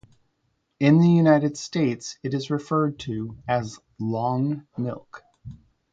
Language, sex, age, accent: English, male, 50-59, United States English